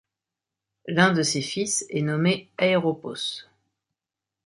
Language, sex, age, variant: French, female, 40-49, Français de métropole